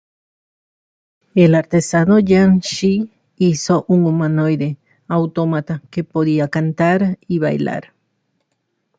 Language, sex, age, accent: Spanish, female, 30-39, Caribe: Cuba, Venezuela, Puerto Rico, República Dominicana, Panamá, Colombia caribeña, México caribeño, Costa del golfo de México